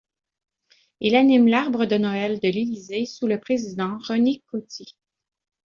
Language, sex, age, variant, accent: French, female, 40-49, Français d'Amérique du Nord, Français du Canada